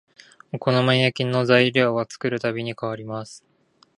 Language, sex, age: Japanese, male, 19-29